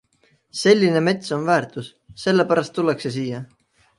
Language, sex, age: Estonian, male, 19-29